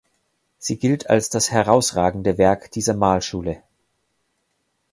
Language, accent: German, Deutschland Deutsch